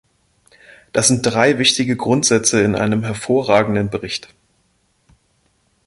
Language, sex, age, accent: German, male, 30-39, Deutschland Deutsch